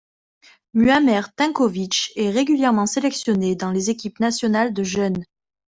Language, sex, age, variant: French, female, 30-39, Français de métropole